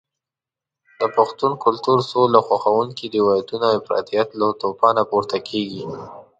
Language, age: Pashto, 19-29